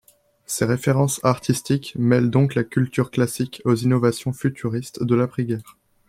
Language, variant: French, Français de métropole